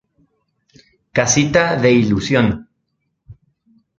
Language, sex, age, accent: Spanish, male, 19-29, América central